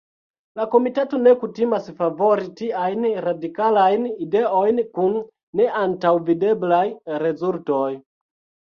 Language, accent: Esperanto, Internacia